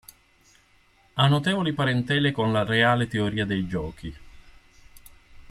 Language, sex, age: Italian, male, 50-59